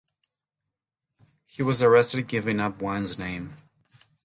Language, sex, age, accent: English, male, 30-39, United States English